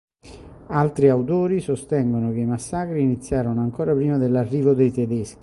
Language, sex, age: Italian, male, 60-69